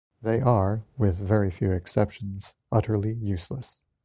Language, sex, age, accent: English, male, 30-39, United States English